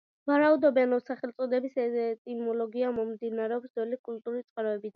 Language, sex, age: Georgian, female, under 19